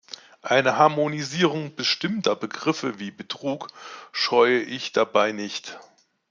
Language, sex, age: German, male, 50-59